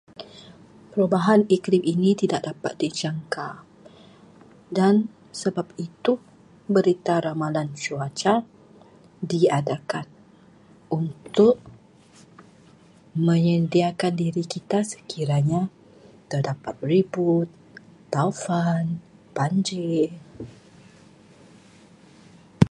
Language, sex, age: Malay, female, 40-49